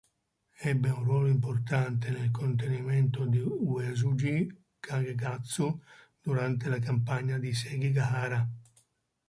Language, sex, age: Italian, male, 70-79